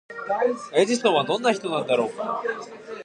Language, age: Japanese, 19-29